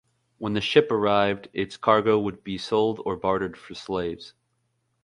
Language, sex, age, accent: English, male, 19-29, United States English